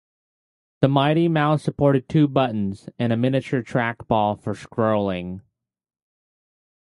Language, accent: English, United States English